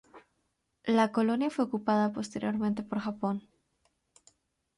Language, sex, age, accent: Spanish, female, under 19, América central